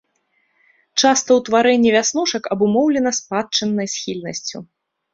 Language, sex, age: Belarusian, female, 30-39